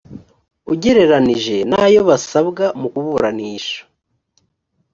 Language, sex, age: Kinyarwanda, male, 30-39